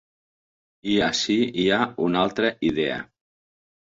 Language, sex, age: Catalan, male, 60-69